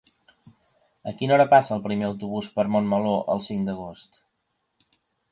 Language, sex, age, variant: Catalan, male, 40-49, Central